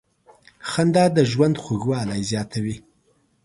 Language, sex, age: Pashto, male, 19-29